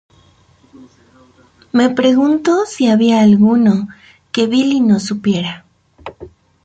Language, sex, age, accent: Spanish, female, 40-49, México